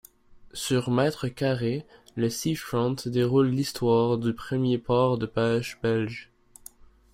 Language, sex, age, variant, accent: French, male, under 19, Français d'Amérique du Nord, Français du Canada